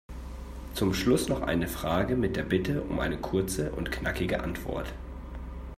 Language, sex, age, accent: German, male, 19-29, Deutschland Deutsch